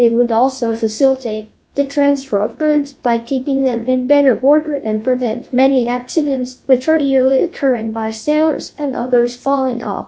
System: TTS, GlowTTS